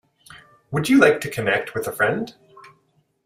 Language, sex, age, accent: English, male, 30-39, Canadian English